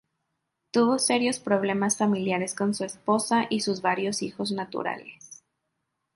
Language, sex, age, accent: Spanish, female, 19-29, México